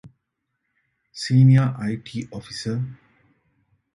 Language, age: Divehi, 30-39